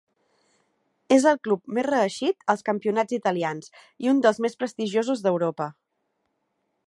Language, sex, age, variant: Catalan, female, 30-39, Central